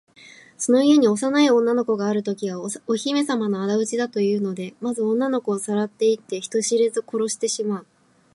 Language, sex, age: Japanese, female, 19-29